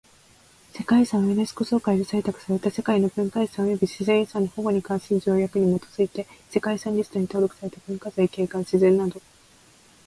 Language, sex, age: Japanese, female, 19-29